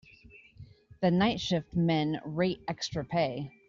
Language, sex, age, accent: English, female, 40-49, United States English